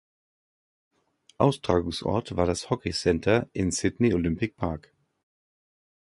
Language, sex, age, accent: German, male, 50-59, Deutschland Deutsch